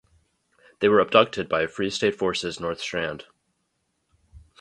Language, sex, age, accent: English, male, 30-39, United States English